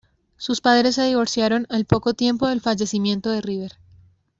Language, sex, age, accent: Spanish, female, 19-29, Caribe: Cuba, Venezuela, Puerto Rico, República Dominicana, Panamá, Colombia caribeña, México caribeño, Costa del golfo de México